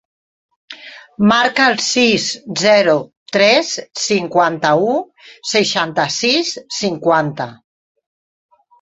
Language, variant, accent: Catalan, Central, Barceloní